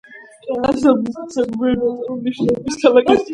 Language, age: Georgian, under 19